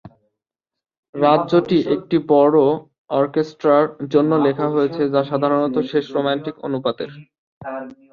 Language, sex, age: Bengali, male, 19-29